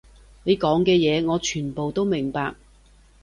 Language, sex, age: Cantonese, female, 40-49